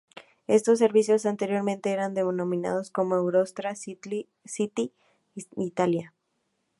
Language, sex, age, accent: Spanish, female, under 19, México